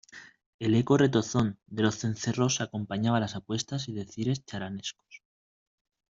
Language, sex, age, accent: Spanish, male, 19-29, España: Centro-Sur peninsular (Madrid, Toledo, Castilla-La Mancha)